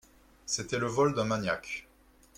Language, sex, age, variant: French, male, 30-39, Français de métropole